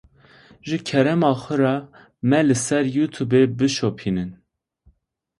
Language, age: Kurdish, 19-29